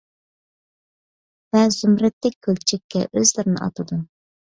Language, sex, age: Uyghur, female, 30-39